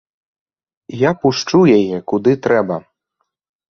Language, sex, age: Belarusian, male, under 19